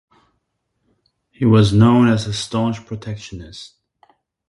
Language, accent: English, United States English; German